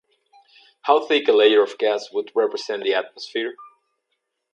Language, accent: English, United States English; England English